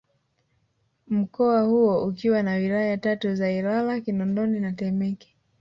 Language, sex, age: Swahili, male, 19-29